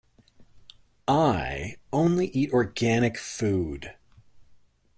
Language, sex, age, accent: English, male, 30-39, Canadian English